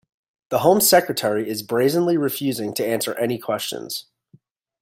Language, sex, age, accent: English, male, 30-39, United States English